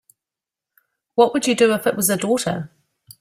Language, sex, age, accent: English, female, 30-39, New Zealand English